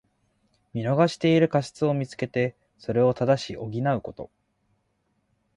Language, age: Japanese, 19-29